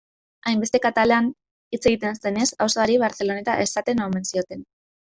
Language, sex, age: Basque, female, 19-29